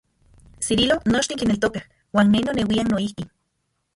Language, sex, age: Central Puebla Nahuatl, female, 40-49